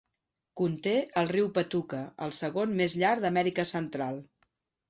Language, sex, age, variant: Catalan, female, 50-59, Central